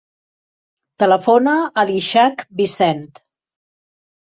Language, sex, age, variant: Catalan, female, 50-59, Central